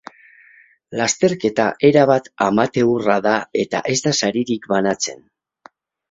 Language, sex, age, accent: Basque, male, 40-49, Mendebalekoa (Araba, Bizkaia, Gipuzkoako mendebaleko herri batzuk)